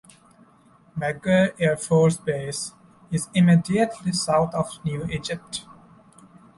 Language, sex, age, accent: English, male, 19-29, India and South Asia (India, Pakistan, Sri Lanka)